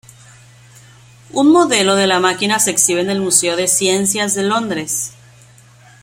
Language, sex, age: Spanish, female, 30-39